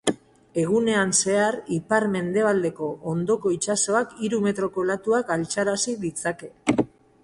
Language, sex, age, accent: Basque, female, 40-49, Mendebalekoa (Araba, Bizkaia, Gipuzkoako mendebaleko herri batzuk)